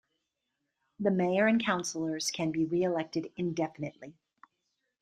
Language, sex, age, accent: English, female, 40-49, United States English